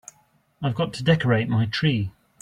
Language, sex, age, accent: English, male, 40-49, England English